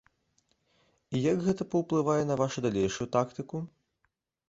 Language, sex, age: Belarusian, male, 19-29